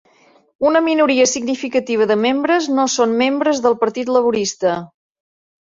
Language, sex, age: Catalan, female, 50-59